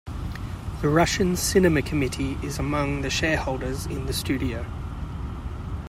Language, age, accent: English, 30-39, Australian English